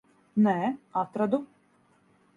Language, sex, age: Latvian, female, 40-49